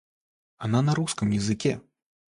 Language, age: Russian, 19-29